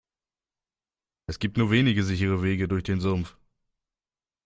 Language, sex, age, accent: German, male, 19-29, Deutschland Deutsch